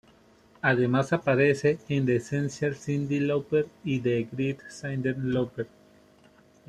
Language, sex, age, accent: Spanish, male, 19-29, Caribe: Cuba, Venezuela, Puerto Rico, República Dominicana, Panamá, Colombia caribeña, México caribeño, Costa del golfo de México